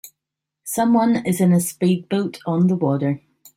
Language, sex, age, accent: English, female, 30-39, Irish English